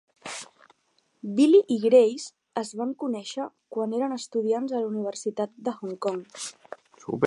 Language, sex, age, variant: Catalan, male, 19-29, Central